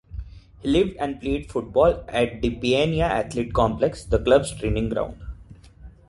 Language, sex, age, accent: English, male, 19-29, India and South Asia (India, Pakistan, Sri Lanka)